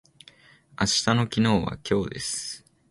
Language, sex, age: Japanese, male, under 19